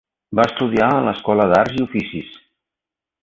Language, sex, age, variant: Catalan, male, 60-69, Central